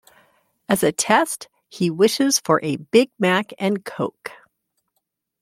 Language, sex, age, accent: English, female, 50-59, United States English